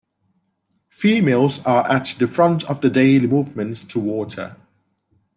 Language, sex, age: English, male, 30-39